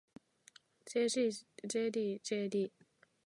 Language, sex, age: Japanese, female, under 19